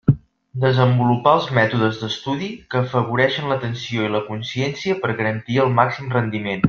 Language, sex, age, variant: Catalan, male, 30-39, Nord-Occidental